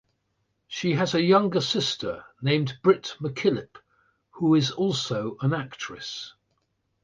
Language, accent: English, England English